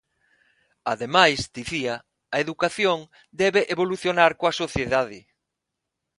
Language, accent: Galician, Normativo (estándar); Neofalante